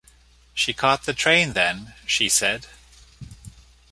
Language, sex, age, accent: English, male, 50-59, Canadian English